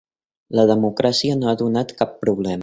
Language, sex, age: Catalan, male, 19-29